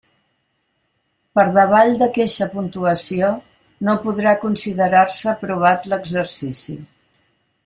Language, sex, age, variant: Catalan, female, 60-69, Central